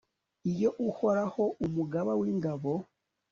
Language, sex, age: Kinyarwanda, male, 30-39